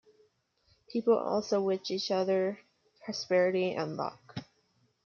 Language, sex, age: English, female, 19-29